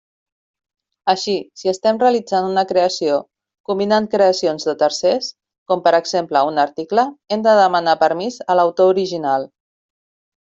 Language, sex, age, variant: Catalan, female, 40-49, Central